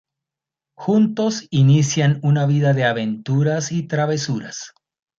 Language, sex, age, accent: Spanish, male, 50-59, Andino-Pacífico: Colombia, Perú, Ecuador, oeste de Bolivia y Venezuela andina